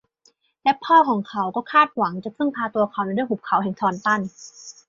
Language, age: Thai, 19-29